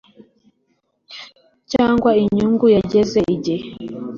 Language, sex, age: Kinyarwanda, female, 19-29